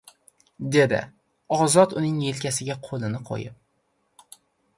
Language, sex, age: Uzbek, male, 19-29